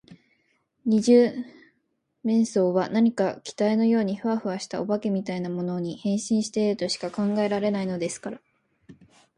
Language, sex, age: Japanese, female, under 19